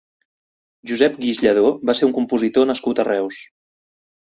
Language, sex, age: Catalan, male, 40-49